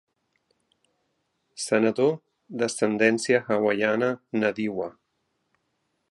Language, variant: Catalan, Central